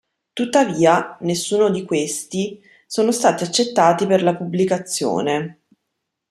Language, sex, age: Italian, female, 19-29